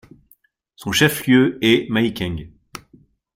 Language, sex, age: French, male, 40-49